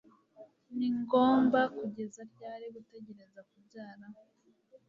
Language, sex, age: Kinyarwanda, female, 19-29